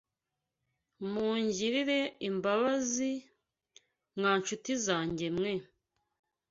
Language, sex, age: Kinyarwanda, female, 19-29